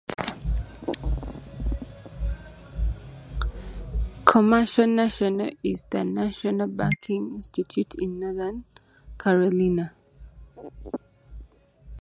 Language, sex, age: English, female, 30-39